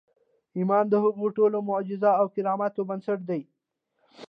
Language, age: Pashto, 19-29